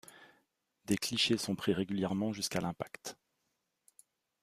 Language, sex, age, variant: French, male, 40-49, Français de métropole